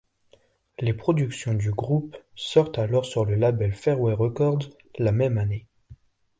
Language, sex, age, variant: French, male, 19-29, Français de métropole